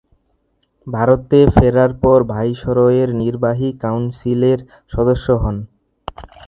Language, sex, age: Bengali, male, under 19